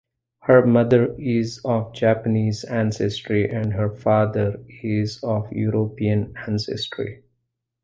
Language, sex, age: English, male, 40-49